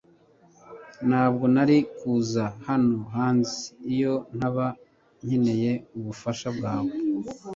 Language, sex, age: Kinyarwanda, male, 40-49